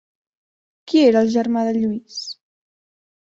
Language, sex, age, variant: Catalan, female, under 19, Central